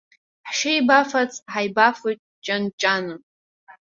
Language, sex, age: Abkhazian, female, under 19